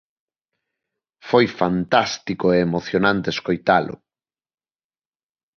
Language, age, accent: Galician, 30-39, Normativo (estándar)